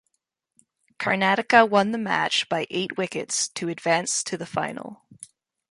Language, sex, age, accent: English, female, 19-29, Canadian English